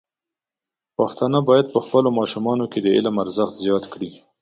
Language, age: Pashto, 30-39